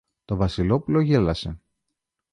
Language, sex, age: Greek, male, 40-49